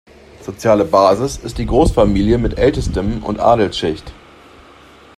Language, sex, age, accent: German, male, 19-29, Deutschland Deutsch